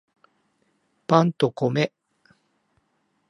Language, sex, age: Japanese, male, 50-59